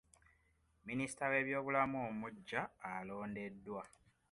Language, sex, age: Ganda, male, 19-29